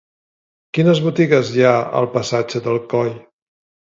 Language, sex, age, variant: Catalan, male, 40-49, Central